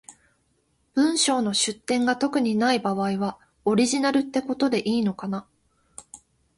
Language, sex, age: Japanese, female, 19-29